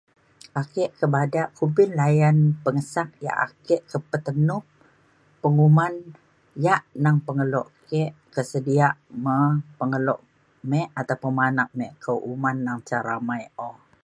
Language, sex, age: Mainstream Kenyah, female, 60-69